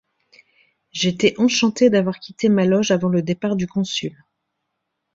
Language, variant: French, Français de métropole